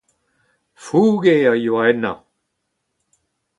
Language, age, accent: Breton, 70-79, Leoneg